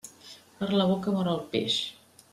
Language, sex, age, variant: Catalan, female, 50-59, Central